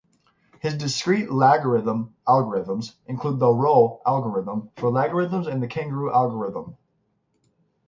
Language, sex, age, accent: English, male, 19-29, United States English